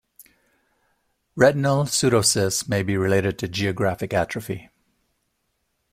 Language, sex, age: English, male, 60-69